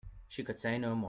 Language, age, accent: English, 30-39, Irish English